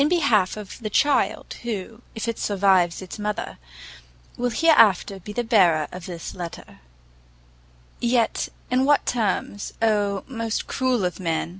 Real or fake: real